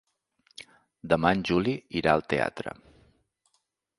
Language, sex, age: Catalan, male, 40-49